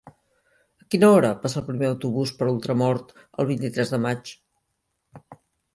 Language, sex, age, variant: Catalan, female, 50-59, Central